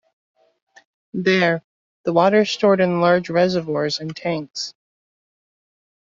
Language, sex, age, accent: English, female, 30-39, United States English